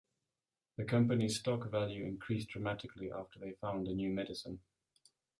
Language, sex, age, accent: English, male, 19-29, Southern African (South Africa, Zimbabwe, Namibia)